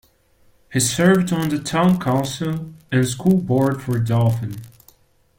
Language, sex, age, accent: English, male, 19-29, United States English